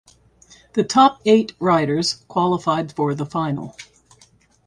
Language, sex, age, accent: English, female, 60-69, United States English